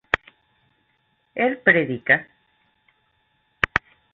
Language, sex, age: Spanish, female, 50-59